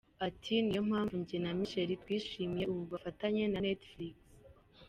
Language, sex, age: Kinyarwanda, female, under 19